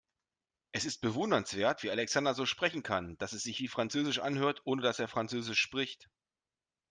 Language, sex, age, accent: German, male, 40-49, Deutschland Deutsch